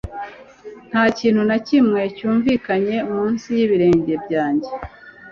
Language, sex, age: Kinyarwanda, female, 30-39